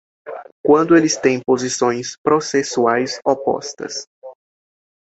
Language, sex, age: Portuguese, male, 19-29